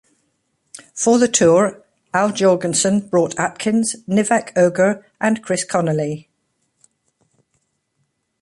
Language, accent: English, Scottish English